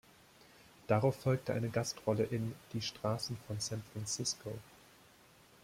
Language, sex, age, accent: German, male, 19-29, Deutschland Deutsch